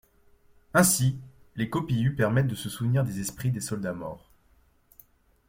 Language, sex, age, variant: French, male, 19-29, Français de métropole